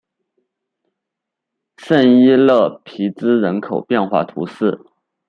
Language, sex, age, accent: Chinese, male, 19-29, 出生地：四川省